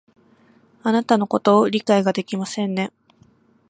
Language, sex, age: Japanese, female, under 19